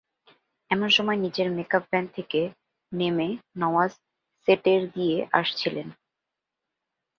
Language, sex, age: Bengali, female, 19-29